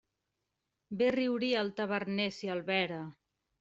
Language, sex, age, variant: Catalan, female, 40-49, Central